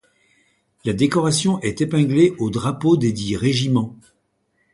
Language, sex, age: French, male, 60-69